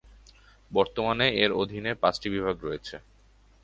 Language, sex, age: Bengali, male, 19-29